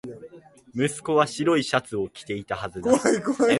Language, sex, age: Japanese, male, 19-29